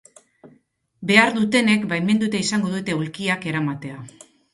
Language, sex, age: Basque, female, 40-49